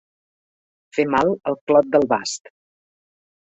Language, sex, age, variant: Catalan, female, 40-49, Central